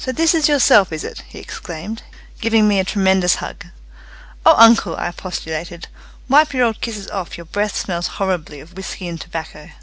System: none